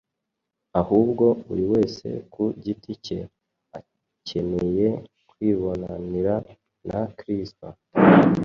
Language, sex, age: Kinyarwanda, male, 19-29